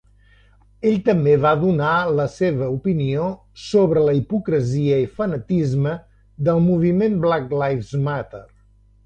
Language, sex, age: Catalan, male, 50-59